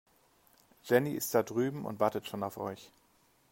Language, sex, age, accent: German, male, 50-59, Deutschland Deutsch